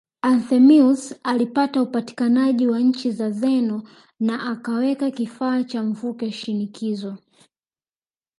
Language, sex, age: Swahili, male, 19-29